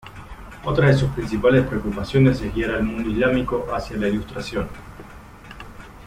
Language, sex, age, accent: Spanish, male, 30-39, Rioplatense: Argentina, Uruguay, este de Bolivia, Paraguay